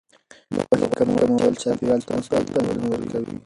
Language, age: Pashto, under 19